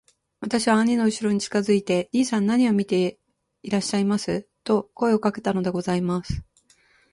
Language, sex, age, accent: Japanese, female, 50-59, 標準語